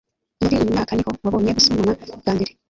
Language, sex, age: Kinyarwanda, female, 19-29